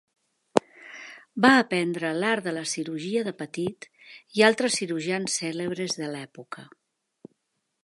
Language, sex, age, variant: Catalan, female, 60-69, Central